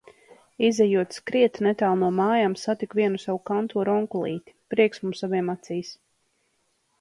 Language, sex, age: Latvian, female, 30-39